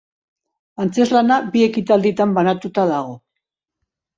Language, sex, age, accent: Basque, female, 70-79, Mendebalekoa (Araba, Bizkaia, Gipuzkoako mendebaleko herri batzuk)